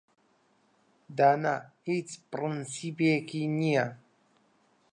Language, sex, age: Central Kurdish, male, 19-29